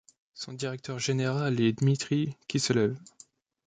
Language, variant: French, Français de métropole